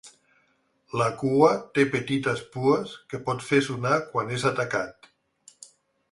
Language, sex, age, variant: Catalan, male, 60-69, Central